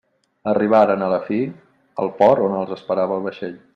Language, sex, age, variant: Catalan, male, 30-39, Balear